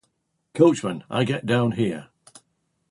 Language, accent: English, England English